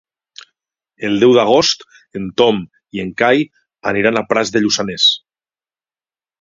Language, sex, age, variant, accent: Catalan, male, 40-49, Valencià septentrional, valencià